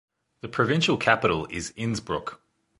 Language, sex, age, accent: English, male, 30-39, Australian English